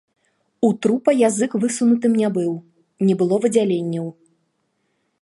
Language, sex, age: Belarusian, female, 30-39